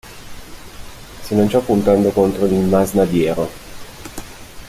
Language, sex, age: Italian, male, 19-29